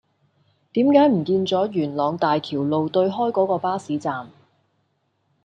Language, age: Cantonese, 30-39